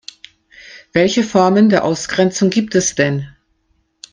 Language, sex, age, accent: German, female, 50-59, Deutschland Deutsch